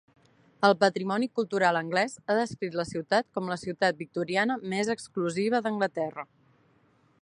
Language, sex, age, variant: Catalan, female, 19-29, Central